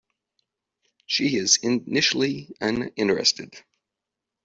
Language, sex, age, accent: English, male, 40-49, United States English